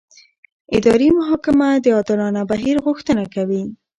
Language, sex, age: Pashto, female, 40-49